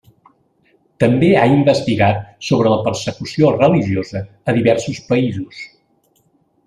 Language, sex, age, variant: Catalan, male, 50-59, Central